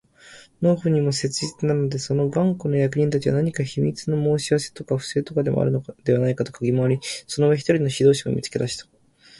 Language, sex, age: Japanese, male, 19-29